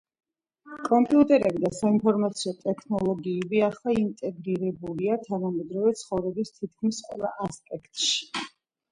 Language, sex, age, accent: Georgian, female, 40-49, ჩვეულებრივი